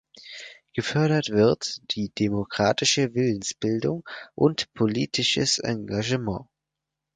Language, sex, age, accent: German, male, under 19, Deutschland Deutsch